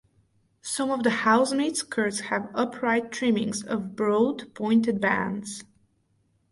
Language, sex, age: English, female, 19-29